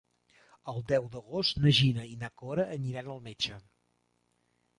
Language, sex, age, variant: Catalan, male, 50-59, Central